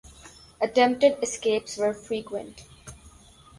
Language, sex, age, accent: English, female, under 19, India and South Asia (India, Pakistan, Sri Lanka)